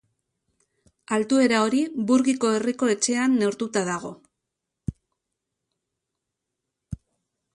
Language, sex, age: Basque, female, 50-59